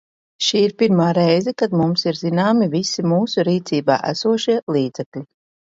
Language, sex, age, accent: Latvian, female, 40-49, Riga